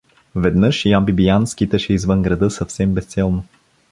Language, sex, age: Bulgarian, male, 19-29